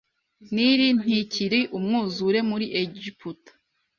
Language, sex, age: Kinyarwanda, female, 19-29